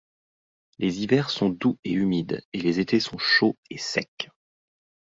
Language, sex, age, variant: French, male, 30-39, Français de métropole